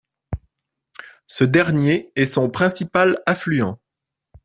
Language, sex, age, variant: French, male, 30-39, Français de métropole